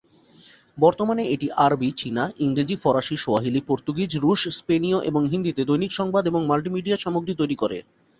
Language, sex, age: Bengali, male, 30-39